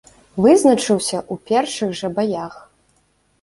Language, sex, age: Belarusian, female, 19-29